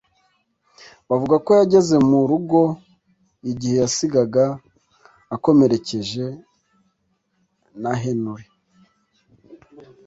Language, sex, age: Kinyarwanda, male, 50-59